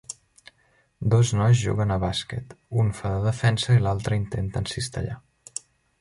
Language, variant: Catalan, Central